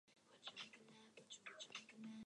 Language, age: English, under 19